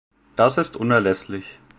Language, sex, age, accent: German, male, 19-29, Deutschland Deutsch